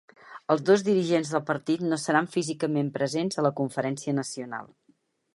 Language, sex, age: Catalan, female, 60-69